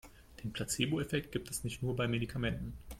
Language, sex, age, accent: German, male, 19-29, Deutschland Deutsch